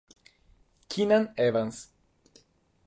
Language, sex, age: Italian, male, under 19